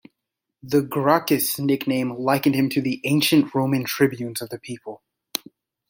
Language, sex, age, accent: English, male, 19-29, United States English